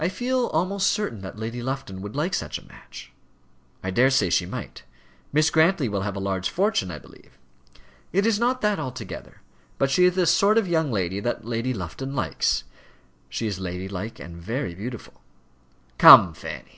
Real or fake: real